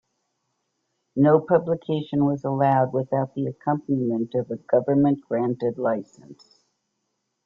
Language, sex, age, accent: English, female, 70-79, United States English